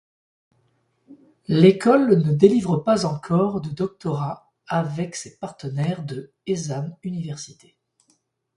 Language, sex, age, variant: French, male, 50-59, Français de métropole